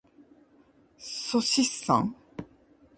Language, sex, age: Japanese, female, 40-49